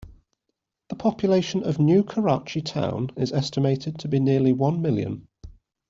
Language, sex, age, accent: English, male, 30-39, England English